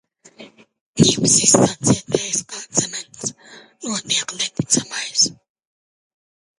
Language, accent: Latvian, bez akcenta